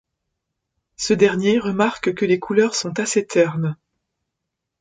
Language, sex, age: French, female, 50-59